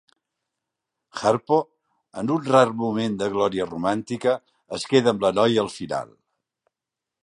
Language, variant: Catalan, Central